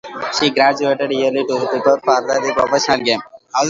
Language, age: English, 19-29